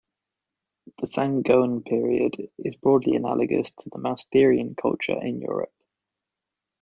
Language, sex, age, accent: English, male, 19-29, England English